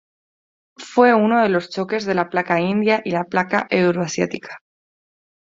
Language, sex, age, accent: Spanish, female, 19-29, España: Norte peninsular (Asturias, Castilla y León, Cantabria, País Vasco, Navarra, Aragón, La Rioja, Guadalajara, Cuenca)